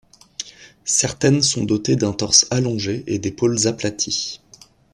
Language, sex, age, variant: French, male, 30-39, Français de métropole